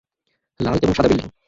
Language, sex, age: Bengali, male, 19-29